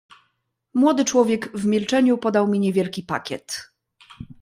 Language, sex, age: Polish, female, 19-29